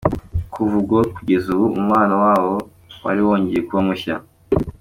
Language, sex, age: Kinyarwanda, male, under 19